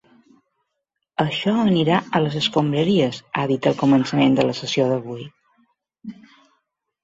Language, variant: Catalan, Balear